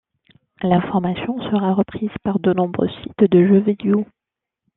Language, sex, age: French, female, 19-29